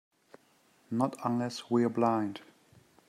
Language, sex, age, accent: English, male, 30-39, Australian English